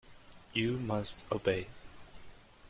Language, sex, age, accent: English, male, 19-29, United States English